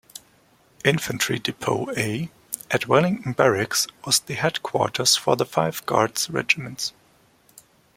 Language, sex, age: English, male, 19-29